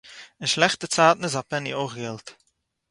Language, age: Yiddish, under 19